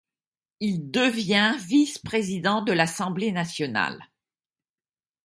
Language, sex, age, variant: French, female, 70-79, Français de métropole